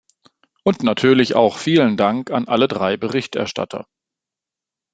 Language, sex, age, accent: German, male, 40-49, Deutschland Deutsch